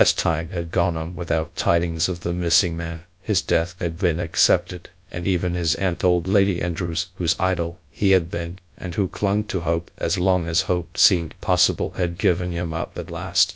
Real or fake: fake